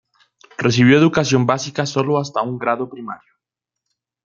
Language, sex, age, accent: Spanish, male, 19-29, Andino-Pacífico: Colombia, Perú, Ecuador, oeste de Bolivia y Venezuela andina